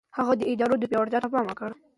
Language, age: Pashto, 19-29